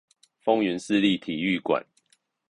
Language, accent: Chinese, 出生地：彰化縣